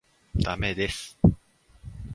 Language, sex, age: Japanese, male, 19-29